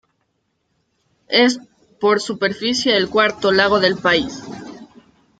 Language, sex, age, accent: Spanish, female, 30-39, América central